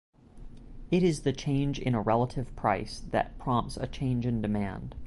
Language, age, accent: English, 19-29, United States English